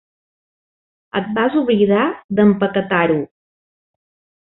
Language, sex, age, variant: Catalan, female, 40-49, Central